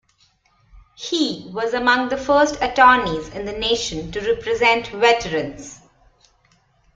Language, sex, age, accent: English, female, 40-49, India and South Asia (India, Pakistan, Sri Lanka)